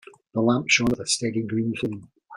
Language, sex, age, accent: English, male, 50-59, Scottish English